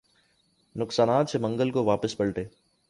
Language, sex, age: Urdu, male, 19-29